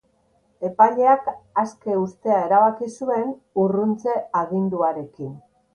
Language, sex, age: Basque, female, 60-69